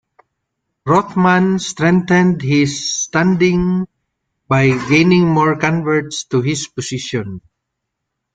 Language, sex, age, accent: English, male, 40-49, Filipino